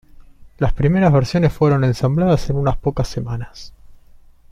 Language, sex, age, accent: Spanish, male, 19-29, Rioplatense: Argentina, Uruguay, este de Bolivia, Paraguay